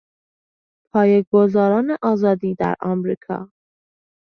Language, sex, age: Persian, female, 19-29